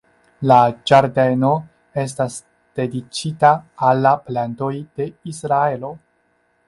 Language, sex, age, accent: Esperanto, male, 30-39, Internacia